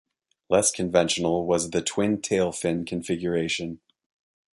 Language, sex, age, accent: English, male, 30-39, United States English